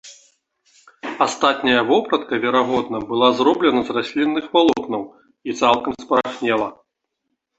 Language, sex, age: Belarusian, male, 30-39